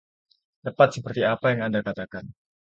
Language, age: Indonesian, 19-29